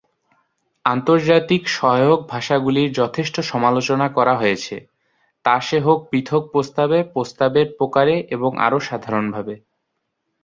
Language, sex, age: Bengali, male, 19-29